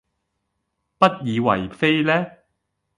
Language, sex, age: Cantonese, male, 30-39